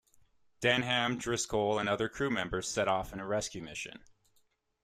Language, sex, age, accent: English, male, 19-29, Canadian English